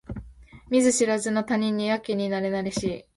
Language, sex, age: Japanese, female, 19-29